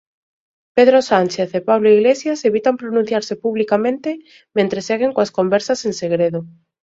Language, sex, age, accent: Galician, female, 30-39, Central (gheada)